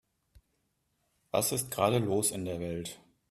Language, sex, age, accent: German, male, 40-49, Deutschland Deutsch